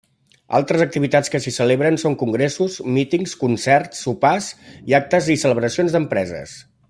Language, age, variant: Catalan, 40-49, Central